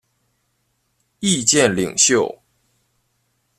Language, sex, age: Chinese, male, 19-29